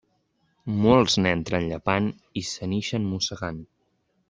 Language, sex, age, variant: Catalan, male, under 19, Central